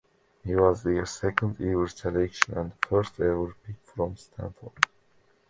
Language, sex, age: English, male, 19-29